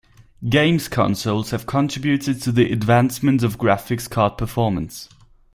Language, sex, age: English, male, 19-29